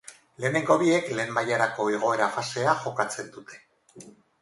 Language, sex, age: Basque, female, 50-59